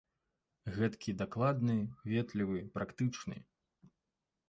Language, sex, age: Belarusian, male, 19-29